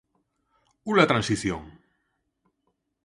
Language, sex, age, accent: Galician, male, 40-49, Normativo (estándar); Neofalante